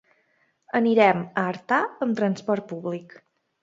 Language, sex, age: Catalan, female, 19-29